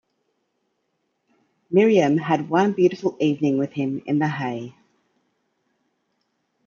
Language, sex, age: English, female, 40-49